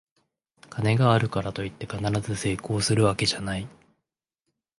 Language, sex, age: Japanese, male, 19-29